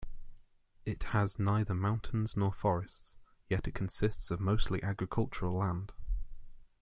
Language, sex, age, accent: English, male, 19-29, England English